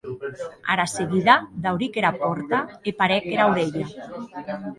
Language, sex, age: Occitan, female, 40-49